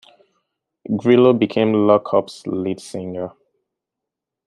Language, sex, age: English, male, 19-29